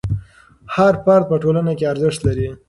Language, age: Pashto, under 19